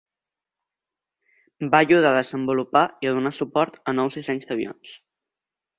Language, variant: Catalan, Central